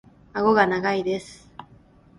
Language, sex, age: Japanese, female, 19-29